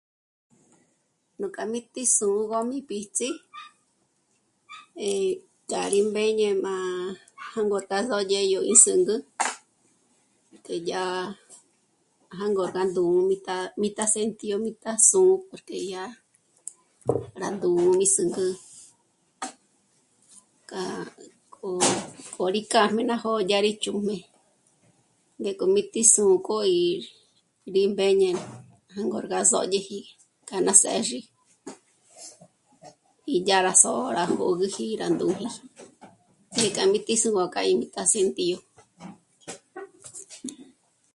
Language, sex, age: Michoacán Mazahua, female, 19-29